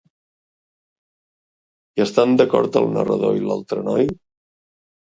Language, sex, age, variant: Catalan, male, 50-59, Central